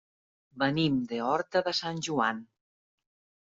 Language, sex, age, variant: Catalan, female, 40-49, Central